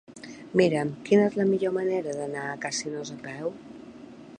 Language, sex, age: Catalan, female, 40-49